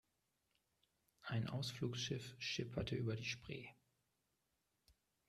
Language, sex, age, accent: German, male, 40-49, Deutschland Deutsch